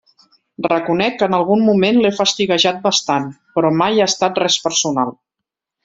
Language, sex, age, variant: Catalan, female, 40-49, Central